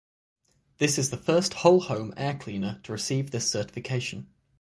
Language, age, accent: English, 19-29, England English; Northern English